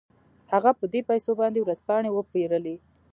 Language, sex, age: Pashto, female, 19-29